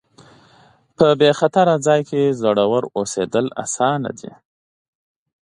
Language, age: Pashto, 30-39